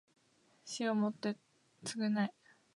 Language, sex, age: Japanese, female, 19-29